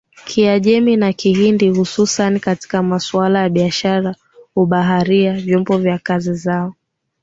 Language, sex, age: Swahili, female, 19-29